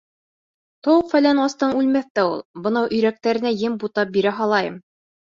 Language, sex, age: Bashkir, female, 30-39